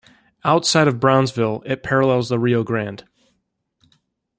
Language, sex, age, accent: English, male, 30-39, United States English